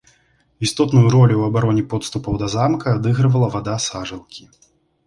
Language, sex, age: Belarusian, male, 19-29